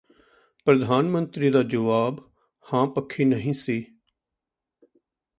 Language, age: Punjabi, 40-49